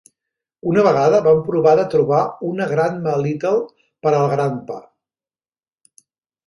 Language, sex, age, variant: Catalan, male, 40-49, Central